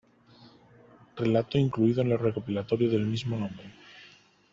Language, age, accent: Spanish, 40-49, España: Centro-Sur peninsular (Madrid, Toledo, Castilla-La Mancha)